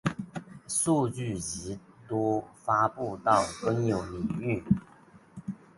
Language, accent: Chinese, 出生地：湖南省